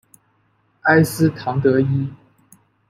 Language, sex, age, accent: Chinese, male, 19-29, 出生地：江苏省